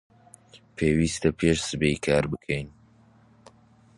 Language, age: Central Kurdish, 19-29